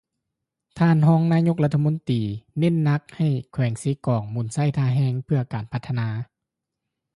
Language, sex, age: Lao, male, 30-39